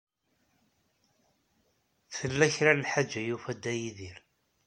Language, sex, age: Kabyle, male, 60-69